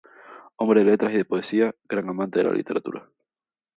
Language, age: Spanish, 19-29